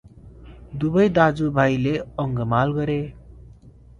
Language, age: Nepali, 19-29